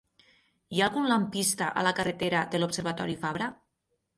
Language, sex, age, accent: Catalan, female, 30-39, Ebrenc